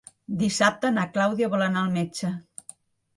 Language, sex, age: Catalan, female, 60-69